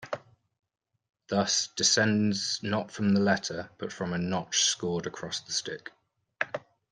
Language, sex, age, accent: English, male, 30-39, England English